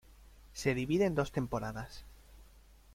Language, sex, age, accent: Spanish, male, 30-39, España: Norte peninsular (Asturias, Castilla y León, Cantabria, País Vasco, Navarra, Aragón, La Rioja, Guadalajara, Cuenca)